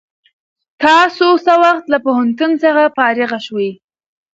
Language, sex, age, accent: Pashto, female, under 19, کندهاری لهجه